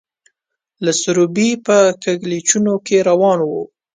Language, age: Pashto, 19-29